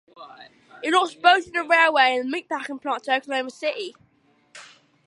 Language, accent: English, England English